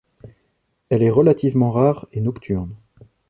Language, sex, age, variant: French, male, 30-39, Français de métropole